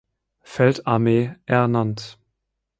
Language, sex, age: German, male, 50-59